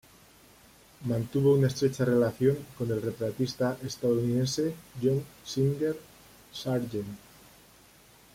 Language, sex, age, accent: Spanish, male, 40-49, España: Centro-Sur peninsular (Madrid, Toledo, Castilla-La Mancha)